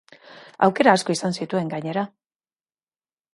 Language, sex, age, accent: Basque, female, 50-59, Mendebalekoa (Araba, Bizkaia, Gipuzkoako mendebaleko herri batzuk)